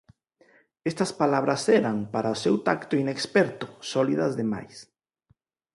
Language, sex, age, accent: Galician, male, 40-49, Normativo (estándar)